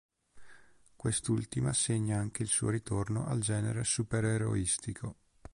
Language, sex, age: Italian, male, 30-39